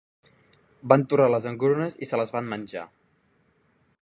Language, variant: Catalan, Central